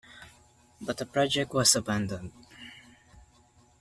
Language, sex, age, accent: English, male, under 19, Filipino